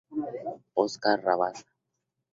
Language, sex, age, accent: Spanish, male, under 19, México